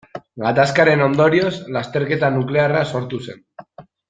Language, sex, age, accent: Basque, male, under 19, Mendebalekoa (Araba, Bizkaia, Gipuzkoako mendebaleko herri batzuk)